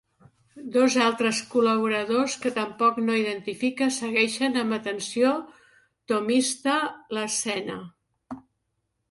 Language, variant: Catalan, Central